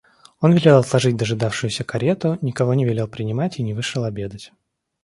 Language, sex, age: Russian, male, 19-29